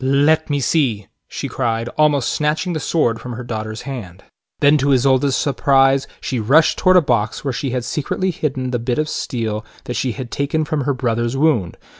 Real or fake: real